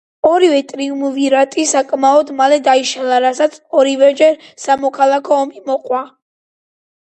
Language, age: Georgian, 19-29